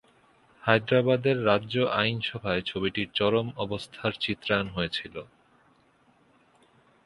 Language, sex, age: Bengali, male, 19-29